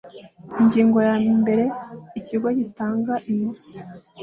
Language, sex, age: Kinyarwanda, female, 19-29